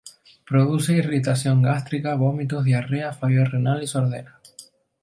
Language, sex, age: Spanish, male, 19-29